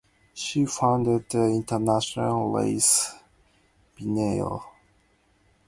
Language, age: English, 19-29